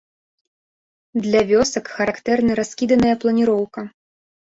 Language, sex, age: Belarusian, female, 19-29